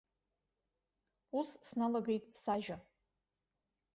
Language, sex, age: Abkhazian, female, 30-39